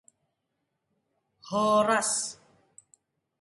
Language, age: Indonesian, 30-39